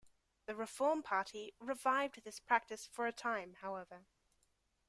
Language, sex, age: English, female, 19-29